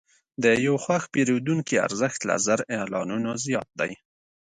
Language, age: Pashto, 30-39